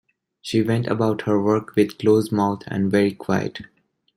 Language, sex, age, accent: English, male, 19-29, India and South Asia (India, Pakistan, Sri Lanka)